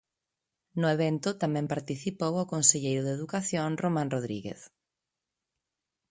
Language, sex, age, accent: Galician, female, 30-39, Normativo (estándar)